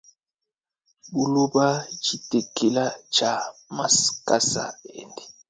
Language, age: Luba-Lulua, 19-29